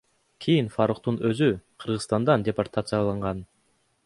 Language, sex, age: Kyrgyz, male, 19-29